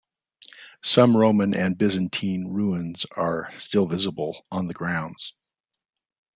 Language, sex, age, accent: English, male, 50-59, United States English